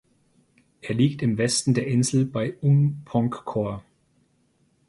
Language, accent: German, Deutschland Deutsch